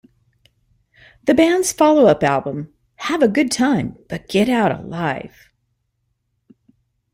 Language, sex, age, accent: English, female, 50-59, United States English